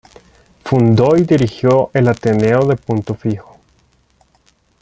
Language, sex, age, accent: Spanish, male, 30-39, Andino-Pacífico: Colombia, Perú, Ecuador, oeste de Bolivia y Venezuela andina